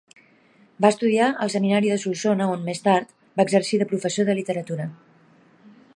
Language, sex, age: Catalan, female, 40-49